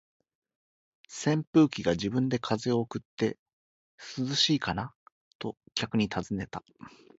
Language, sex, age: Japanese, male, 40-49